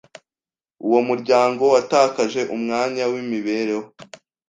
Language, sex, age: Kinyarwanda, male, 19-29